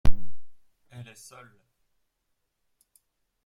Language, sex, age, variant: French, male, 30-39, Français de métropole